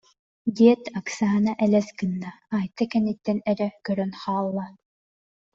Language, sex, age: Yakut, female, under 19